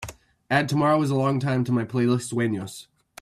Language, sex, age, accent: English, male, 30-39, United States English